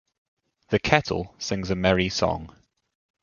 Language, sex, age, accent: English, male, 19-29, England English